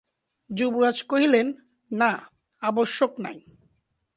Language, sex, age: Bengali, male, 19-29